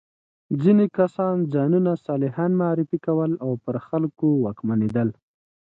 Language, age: Pashto, 30-39